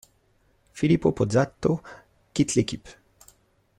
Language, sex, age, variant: French, male, 40-49, Français de métropole